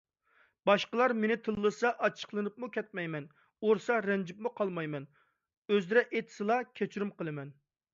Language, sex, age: Uyghur, male, 30-39